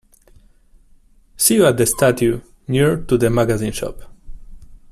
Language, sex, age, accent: English, male, 19-29, England English